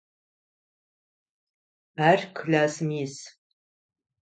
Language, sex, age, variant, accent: Adyghe, female, 50-59, Адыгабзэ (Кирил, пстэумэ зэдыряе), Кıэмгуй (Çemguy)